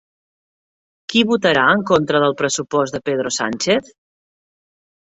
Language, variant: Catalan, Septentrional